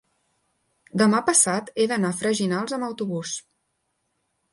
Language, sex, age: Catalan, female, 19-29